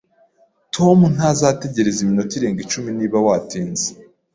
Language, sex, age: Kinyarwanda, female, 19-29